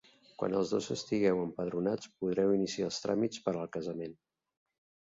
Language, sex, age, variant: Catalan, male, 50-59, Central